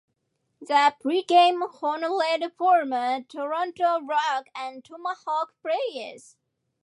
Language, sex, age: English, female, 19-29